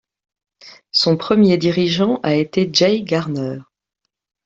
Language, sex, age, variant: French, female, 30-39, Français de métropole